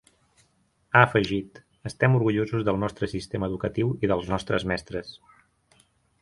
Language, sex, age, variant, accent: Catalan, male, 30-39, Central, tarragoní